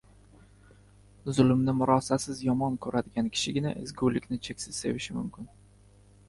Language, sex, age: Uzbek, male, 19-29